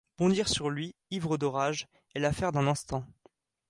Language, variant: French, Français de métropole